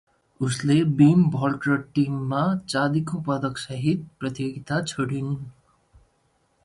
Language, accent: English, India and South Asia (India, Pakistan, Sri Lanka)